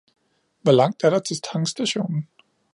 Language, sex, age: Danish, male, 30-39